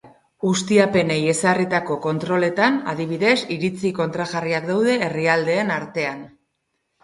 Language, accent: Basque, Erdialdekoa edo Nafarra (Gipuzkoa, Nafarroa)